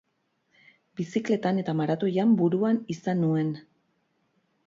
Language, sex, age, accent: Basque, female, 40-49, Erdialdekoa edo Nafarra (Gipuzkoa, Nafarroa)